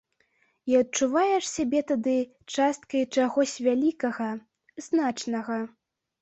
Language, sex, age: Belarusian, female, under 19